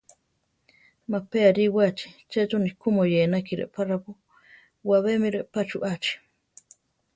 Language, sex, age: Central Tarahumara, female, 30-39